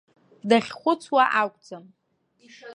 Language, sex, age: Abkhazian, female, under 19